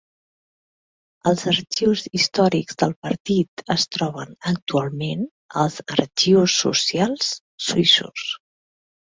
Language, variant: Catalan, Nord-Occidental